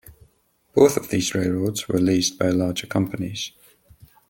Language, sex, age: English, male, 19-29